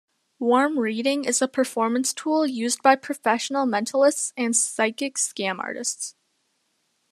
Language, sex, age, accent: English, female, under 19, United States English